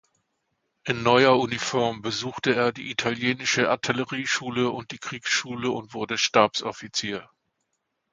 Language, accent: German, Deutschland Deutsch